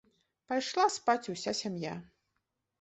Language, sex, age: Belarusian, female, 40-49